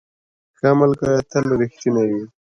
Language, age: Pashto, under 19